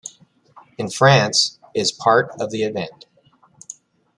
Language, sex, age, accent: English, male, 40-49, United States English